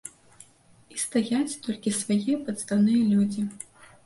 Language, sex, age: Belarusian, female, 19-29